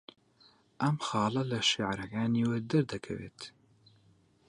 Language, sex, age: Central Kurdish, male, 19-29